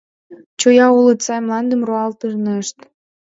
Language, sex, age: Mari, female, 19-29